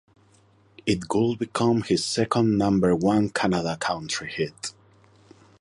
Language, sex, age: English, male, 40-49